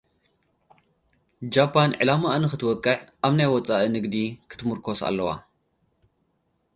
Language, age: Tigrinya, 19-29